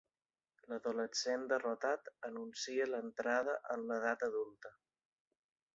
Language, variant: Catalan, Balear